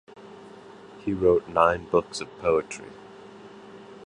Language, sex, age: English, male, 30-39